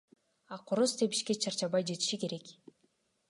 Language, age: Kyrgyz, 19-29